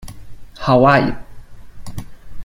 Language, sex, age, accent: Catalan, male, 30-39, valencià